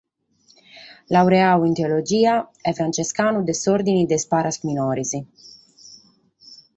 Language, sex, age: Sardinian, female, 30-39